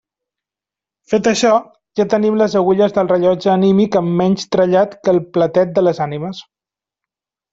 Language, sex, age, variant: Catalan, male, 30-39, Central